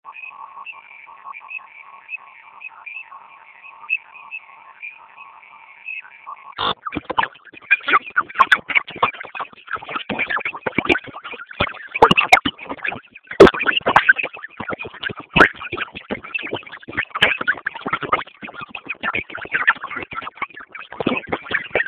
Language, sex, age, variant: Swahili, female, 19-29, Kiswahili cha Bara ya Kenya